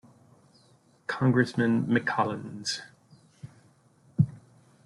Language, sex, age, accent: English, male, 50-59, United States English